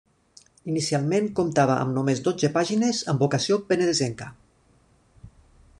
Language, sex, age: Catalan, male, 40-49